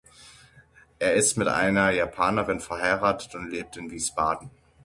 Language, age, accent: German, 30-39, Deutschland Deutsch